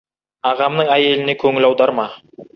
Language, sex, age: Kazakh, male, 19-29